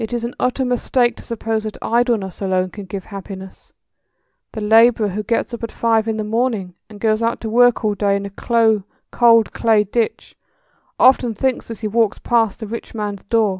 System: none